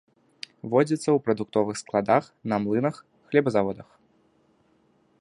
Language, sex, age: Belarusian, male, 19-29